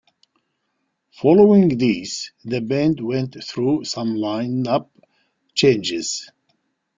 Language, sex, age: English, male, 60-69